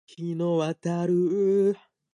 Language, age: Japanese, under 19